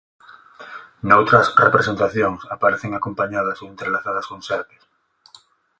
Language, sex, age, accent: Galician, male, 30-39, Normativo (estándar)